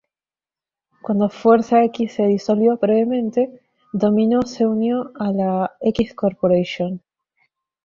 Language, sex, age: Spanish, female, 19-29